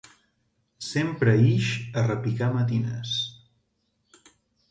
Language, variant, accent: Catalan, Central, central